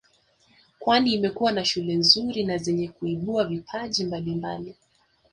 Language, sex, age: Swahili, female, 19-29